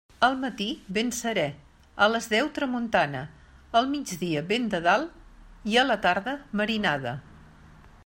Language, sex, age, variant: Catalan, female, 60-69, Central